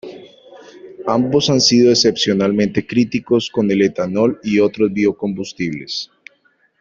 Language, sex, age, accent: Spanish, male, 30-39, Andino-Pacífico: Colombia, Perú, Ecuador, oeste de Bolivia y Venezuela andina